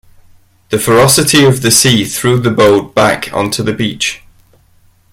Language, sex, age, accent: English, male, 30-39, England English